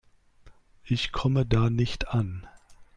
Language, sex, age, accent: German, male, 30-39, Deutschland Deutsch